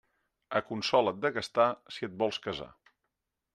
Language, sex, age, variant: Catalan, male, 40-49, Central